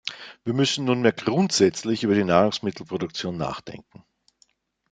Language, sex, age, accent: German, male, 50-59, Österreichisches Deutsch